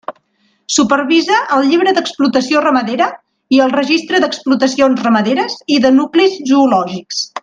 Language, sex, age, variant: Catalan, female, 40-49, Nord-Occidental